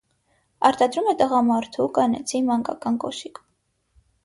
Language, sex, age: Armenian, female, under 19